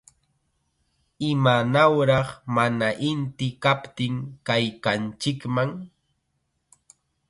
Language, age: Chiquián Ancash Quechua, 19-29